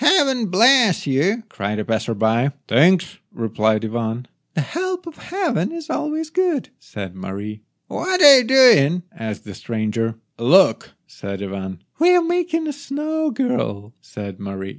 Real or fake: real